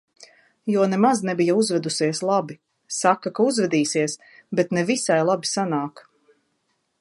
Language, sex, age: Latvian, female, 40-49